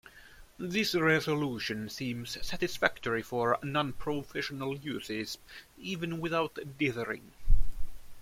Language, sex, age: English, male, 19-29